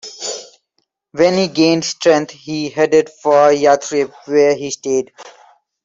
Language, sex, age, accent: English, male, 19-29, India and South Asia (India, Pakistan, Sri Lanka)